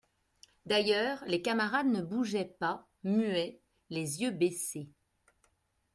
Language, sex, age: French, female, 40-49